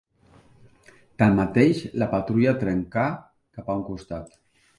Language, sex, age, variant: Catalan, male, 40-49, Central